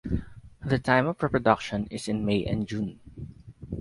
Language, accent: English, Filipino